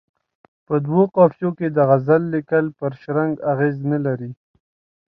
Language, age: Pashto, 19-29